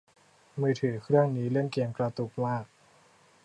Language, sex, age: Thai, male, under 19